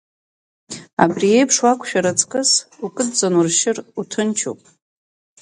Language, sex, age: Abkhazian, female, 30-39